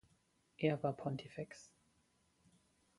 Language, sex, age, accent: German, male, 19-29, Deutschland Deutsch